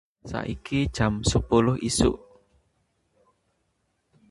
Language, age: Javanese, 30-39